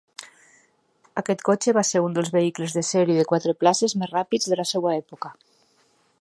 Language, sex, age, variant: Catalan, female, 50-59, Nord-Occidental